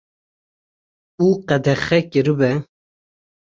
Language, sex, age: Kurdish, male, 19-29